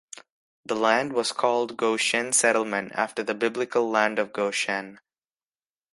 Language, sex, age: English, male, under 19